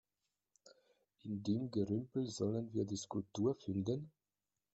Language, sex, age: German, male, 40-49